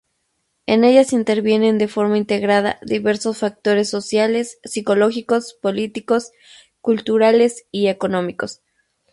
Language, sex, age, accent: Spanish, female, 30-39, México